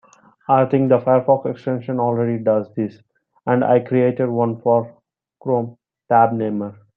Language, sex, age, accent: English, male, 19-29, India and South Asia (India, Pakistan, Sri Lanka)